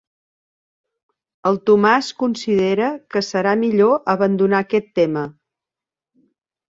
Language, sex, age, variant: Catalan, female, 50-59, Septentrional